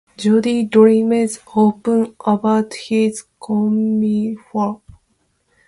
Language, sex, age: English, female, 30-39